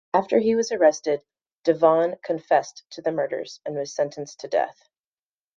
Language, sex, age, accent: English, female, 30-39, United States English